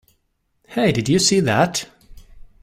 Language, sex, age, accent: English, male, 40-49, England English